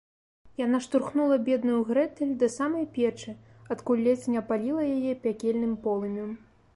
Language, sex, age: Belarusian, female, 19-29